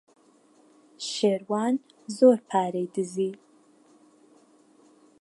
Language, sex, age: Central Kurdish, female, 19-29